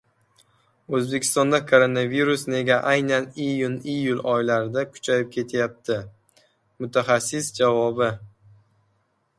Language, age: Uzbek, 19-29